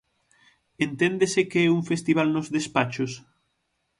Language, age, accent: Galician, 19-29, Normativo (estándar)